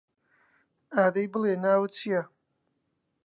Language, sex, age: Central Kurdish, male, 19-29